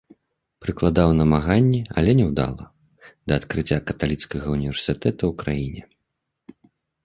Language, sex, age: Belarusian, male, 30-39